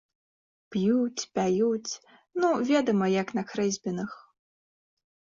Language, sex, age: Belarusian, female, 19-29